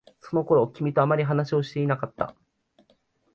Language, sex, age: Japanese, male, 19-29